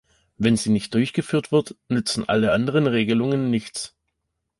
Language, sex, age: German, male, 30-39